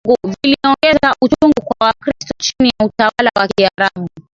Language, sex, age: Swahili, female, 30-39